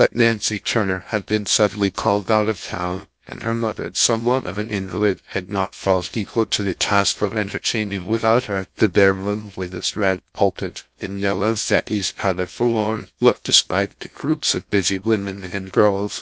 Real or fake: fake